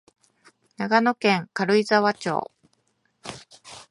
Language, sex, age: Japanese, female, 30-39